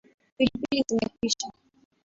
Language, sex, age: Swahili, female, 19-29